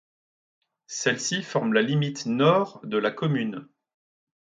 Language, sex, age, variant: French, male, 40-49, Français de métropole